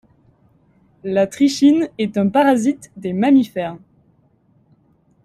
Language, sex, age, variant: French, female, 19-29, Français de métropole